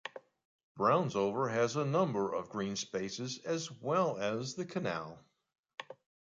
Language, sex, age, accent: English, male, 70-79, United States English